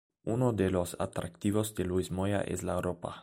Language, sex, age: Spanish, male, 19-29